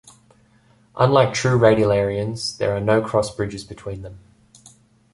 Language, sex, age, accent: English, male, 19-29, Australian English